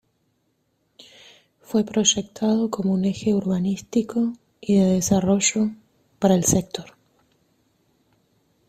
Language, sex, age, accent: Spanish, female, 40-49, Rioplatense: Argentina, Uruguay, este de Bolivia, Paraguay